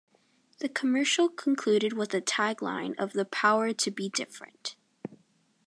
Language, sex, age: English, female, under 19